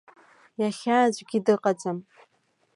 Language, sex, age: Abkhazian, female, 19-29